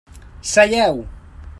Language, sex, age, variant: Catalan, male, 40-49, Central